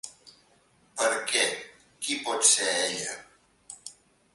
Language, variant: Catalan, Central